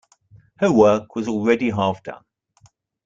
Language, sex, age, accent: English, male, 60-69, England English